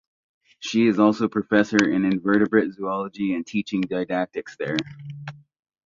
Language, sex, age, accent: English, male, 30-39, United States English